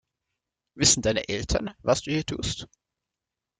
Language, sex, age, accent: German, male, 19-29, Schweizerdeutsch